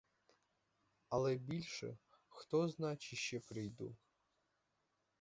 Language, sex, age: Ukrainian, male, 19-29